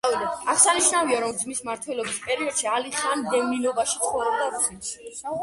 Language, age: Georgian, under 19